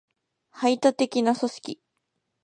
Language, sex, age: Japanese, female, 19-29